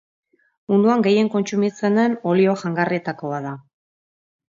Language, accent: Basque, Mendebalekoa (Araba, Bizkaia, Gipuzkoako mendebaleko herri batzuk)